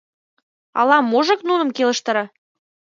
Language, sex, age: Mari, female, 19-29